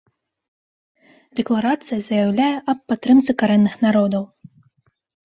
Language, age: Belarusian, 19-29